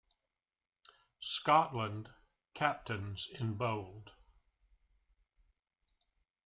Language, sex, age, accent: English, male, 60-69, United States English